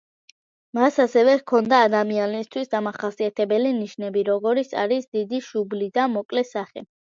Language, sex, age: Georgian, female, under 19